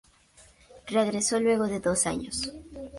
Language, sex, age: Spanish, female, under 19